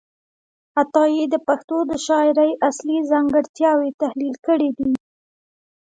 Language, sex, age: Pashto, female, 19-29